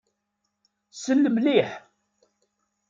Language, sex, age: Kabyle, male, 60-69